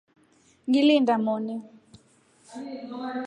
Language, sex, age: Rombo, female, 19-29